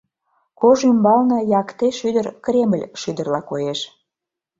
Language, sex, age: Mari, female, 40-49